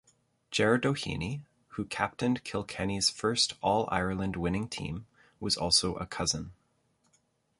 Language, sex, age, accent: English, male, 30-39, Canadian English